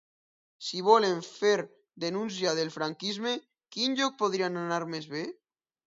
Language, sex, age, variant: Catalan, male, under 19, Alacantí